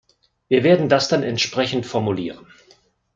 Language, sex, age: German, male, 50-59